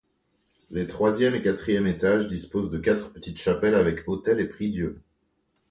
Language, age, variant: French, 19-29, Français de métropole